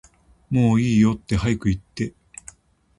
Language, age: Japanese, 50-59